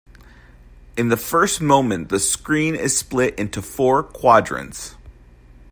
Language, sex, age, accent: English, male, 19-29, United States English